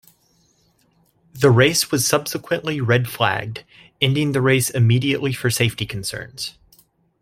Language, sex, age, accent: English, male, 30-39, United States English